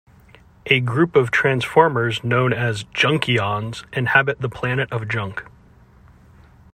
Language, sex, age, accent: English, male, 30-39, United States English